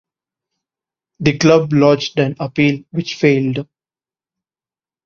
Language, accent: English, India and South Asia (India, Pakistan, Sri Lanka)